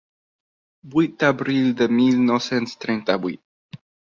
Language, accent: Catalan, aprenent (recent, des d'altres llengües)